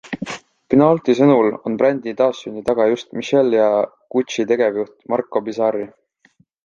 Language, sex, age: Estonian, male, 19-29